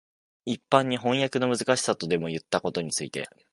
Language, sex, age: Japanese, male, 19-29